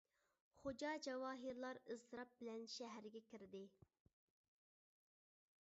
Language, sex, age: Uyghur, male, 19-29